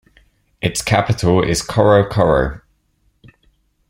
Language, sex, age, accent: English, male, 30-39, England English